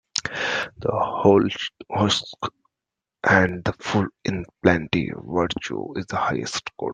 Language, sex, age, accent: English, male, 30-39, England English